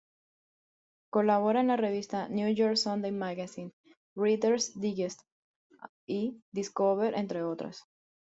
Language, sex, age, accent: Spanish, female, 19-29, Andino-Pacífico: Colombia, Perú, Ecuador, oeste de Bolivia y Venezuela andina